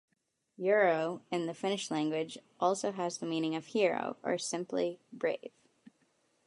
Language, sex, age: English, female, under 19